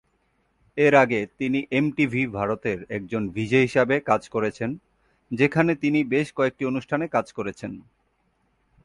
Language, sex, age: Bengali, male, 30-39